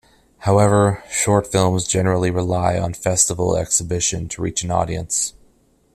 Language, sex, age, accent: English, male, 30-39, Canadian English